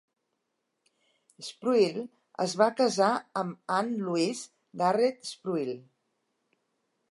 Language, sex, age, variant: Catalan, female, 60-69, Central